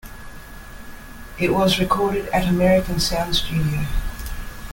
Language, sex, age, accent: English, female, 50-59, Australian English